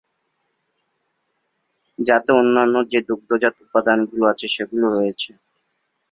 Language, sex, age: Bengali, male, 19-29